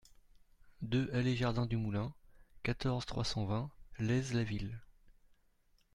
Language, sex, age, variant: French, male, 40-49, Français de métropole